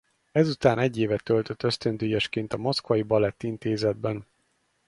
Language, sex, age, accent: Hungarian, male, 30-39, budapesti